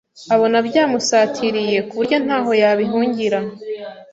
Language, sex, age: Kinyarwanda, female, 19-29